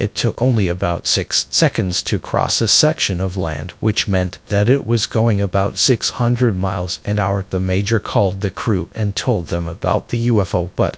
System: TTS, GradTTS